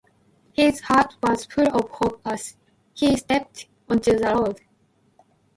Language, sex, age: Japanese, female, 19-29